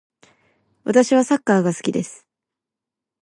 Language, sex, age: Japanese, female, 19-29